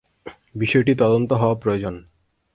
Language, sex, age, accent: Bengali, male, 19-29, প্রমিত; চলিত